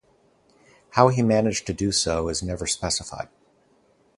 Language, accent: English, United States English